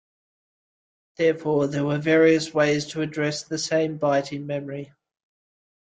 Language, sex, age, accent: English, male, 30-39, Australian English